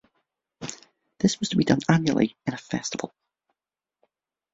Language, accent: English, Irish English